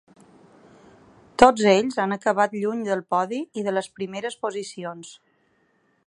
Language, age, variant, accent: Catalan, 30-39, Balear, balear; Palma